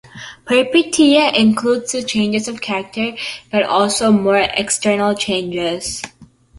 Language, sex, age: English, female, under 19